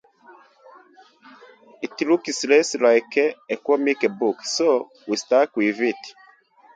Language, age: English, 19-29